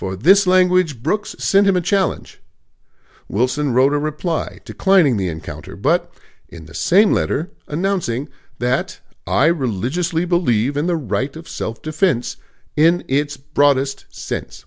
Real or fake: real